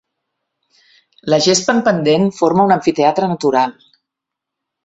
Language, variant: Catalan, Central